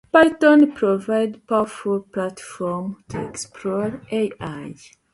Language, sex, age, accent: English, female, 30-39, United States English